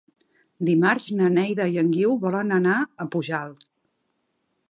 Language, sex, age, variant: Catalan, female, 40-49, Central